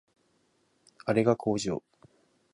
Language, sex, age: Japanese, male, 19-29